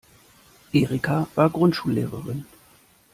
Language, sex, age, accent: German, male, 30-39, Deutschland Deutsch